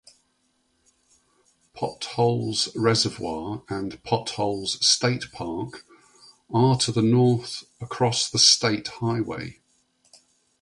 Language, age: English, 60-69